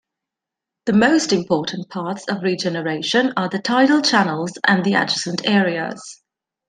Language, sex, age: English, female, 19-29